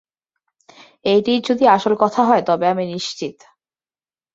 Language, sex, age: Bengali, female, 19-29